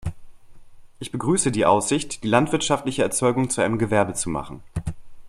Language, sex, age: German, male, 19-29